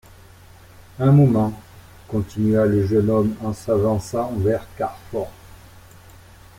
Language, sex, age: French, male, 50-59